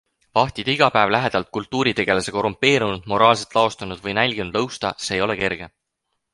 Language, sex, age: Estonian, male, 19-29